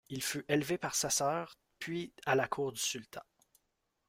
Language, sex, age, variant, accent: French, male, 30-39, Français d'Amérique du Nord, Français du Canada